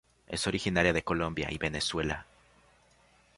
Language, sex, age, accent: Spanish, male, under 19, Andino-Pacífico: Colombia, Perú, Ecuador, oeste de Bolivia y Venezuela andina